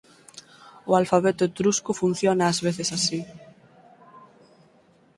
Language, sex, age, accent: Galician, female, 19-29, Atlántico (seseo e gheada)